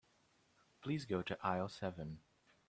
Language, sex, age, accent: English, male, 19-29, England English